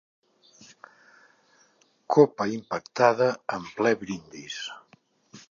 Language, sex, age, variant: Catalan, male, 60-69, Central